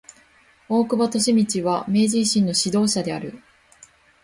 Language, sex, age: Japanese, female, 19-29